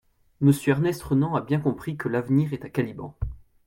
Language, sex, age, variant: French, male, 19-29, Français de métropole